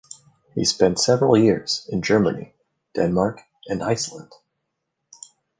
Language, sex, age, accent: English, male, 30-39, United States English